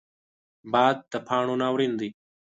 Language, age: Pashto, 19-29